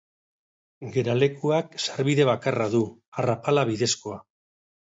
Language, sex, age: Basque, male, 60-69